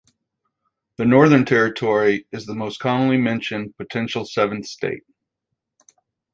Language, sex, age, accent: English, male, 50-59, United States English